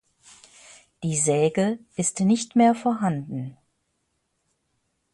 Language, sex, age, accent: German, female, 60-69, Deutschland Deutsch